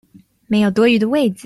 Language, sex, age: Chinese, female, 19-29